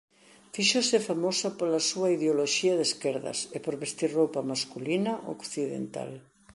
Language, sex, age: Galician, female, 60-69